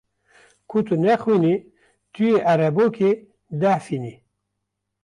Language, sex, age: Kurdish, male, 50-59